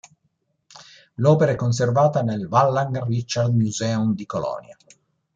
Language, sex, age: Italian, male, 60-69